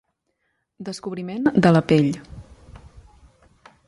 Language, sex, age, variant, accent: Catalan, female, 19-29, Central, central